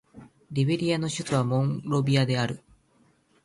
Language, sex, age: Japanese, male, 19-29